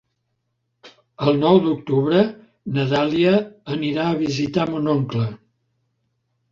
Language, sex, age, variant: Catalan, male, 70-79, Central